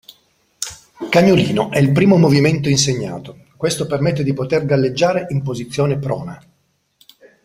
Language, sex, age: Italian, male, 40-49